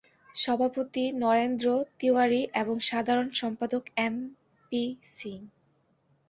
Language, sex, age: Bengali, female, 19-29